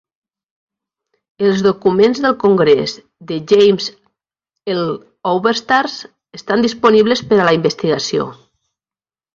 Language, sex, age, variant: Catalan, male, 40-49, Central